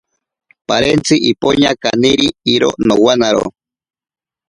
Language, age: Ashéninka Perené, 40-49